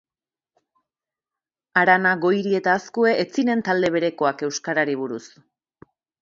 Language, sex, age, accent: Basque, female, 30-39, Erdialdekoa edo Nafarra (Gipuzkoa, Nafarroa)